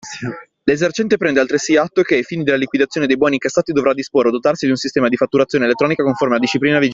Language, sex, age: Italian, male, 19-29